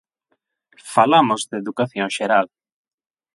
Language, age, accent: Galician, 30-39, Atlántico (seseo e gheada); Normativo (estándar); Neofalante